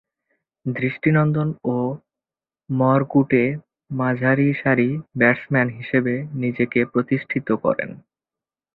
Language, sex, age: Bengali, male, 19-29